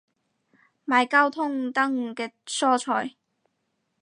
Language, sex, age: Cantonese, female, 19-29